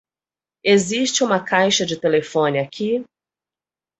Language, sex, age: Portuguese, female, 40-49